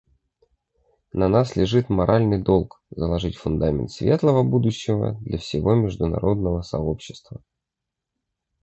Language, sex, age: Russian, male, 30-39